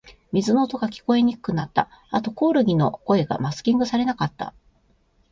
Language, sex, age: Japanese, female, 50-59